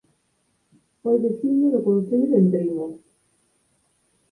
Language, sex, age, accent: Galician, female, 30-39, Normativo (estándar)